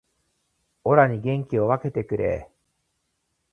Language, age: Japanese, 30-39